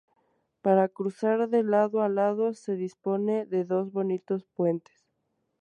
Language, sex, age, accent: Spanish, male, 19-29, México